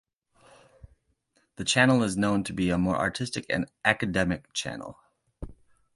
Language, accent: English, United States English